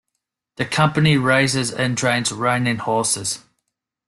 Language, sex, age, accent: English, male, 19-29, Australian English